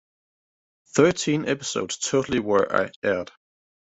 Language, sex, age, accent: English, male, 30-39, United States English